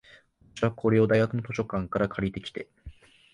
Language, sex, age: Japanese, male, 19-29